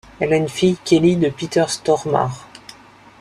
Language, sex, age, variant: French, male, 30-39, Français de métropole